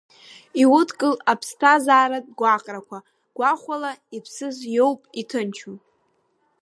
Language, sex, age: Abkhazian, female, under 19